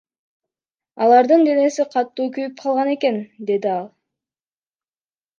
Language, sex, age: Kyrgyz, female, under 19